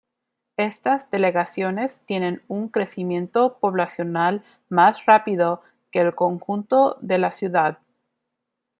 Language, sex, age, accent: Spanish, female, 19-29, México